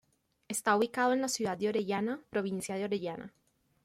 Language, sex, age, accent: Spanish, female, 19-29, Caribe: Cuba, Venezuela, Puerto Rico, República Dominicana, Panamá, Colombia caribeña, México caribeño, Costa del golfo de México